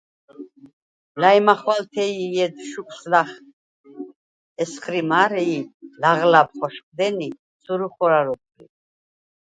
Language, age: Svan, 30-39